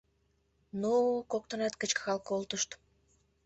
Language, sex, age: Mari, female, under 19